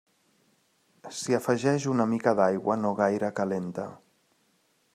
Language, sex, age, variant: Catalan, male, 30-39, Central